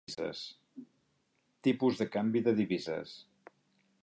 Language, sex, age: Catalan, male, 50-59